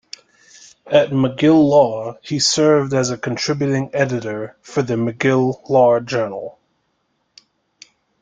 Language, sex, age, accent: English, male, 30-39, United States English